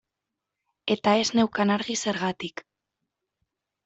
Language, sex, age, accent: Basque, female, 19-29, Mendebalekoa (Araba, Bizkaia, Gipuzkoako mendebaleko herri batzuk)